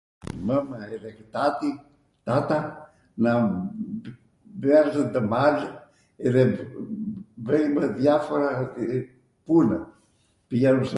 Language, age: Arvanitika Albanian, 70-79